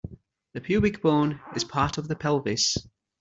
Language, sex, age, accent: English, male, 30-39, England English